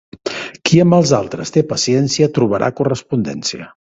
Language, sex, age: Catalan, male, 60-69